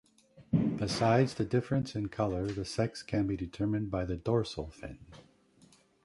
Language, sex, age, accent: English, male, 60-69, United States English